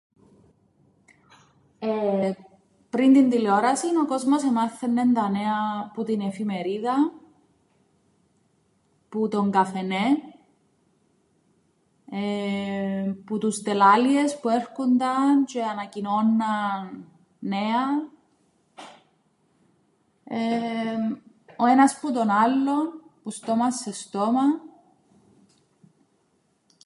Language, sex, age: Greek, female, 30-39